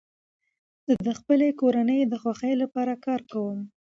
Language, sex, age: Pashto, female, 19-29